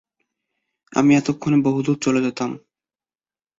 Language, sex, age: Bengali, male, 19-29